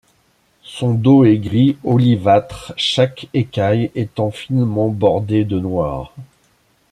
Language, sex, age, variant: French, male, 50-59, Français de métropole